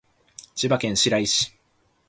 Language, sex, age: Japanese, male, under 19